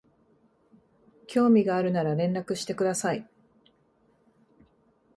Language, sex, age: Japanese, female, 30-39